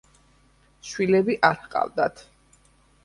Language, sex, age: Georgian, female, 50-59